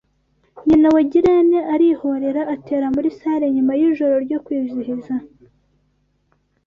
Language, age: Kinyarwanda, 19-29